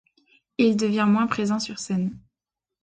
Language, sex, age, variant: French, female, 30-39, Français de métropole